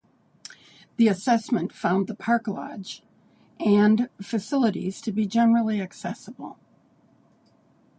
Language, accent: English, United States English